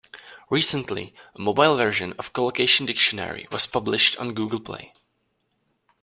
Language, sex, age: English, male, 19-29